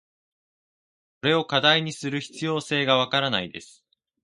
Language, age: Japanese, 19-29